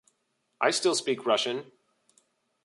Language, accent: English, United States English